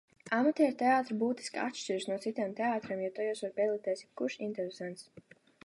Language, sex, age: Latvian, female, under 19